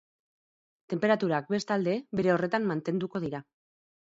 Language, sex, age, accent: Basque, female, 40-49, Mendebalekoa (Araba, Bizkaia, Gipuzkoako mendebaleko herri batzuk)